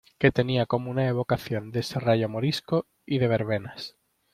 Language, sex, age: Spanish, male, 19-29